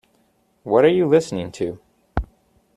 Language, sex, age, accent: English, male, 30-39, United States English